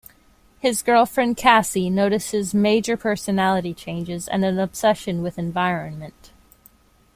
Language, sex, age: English, female, 19-29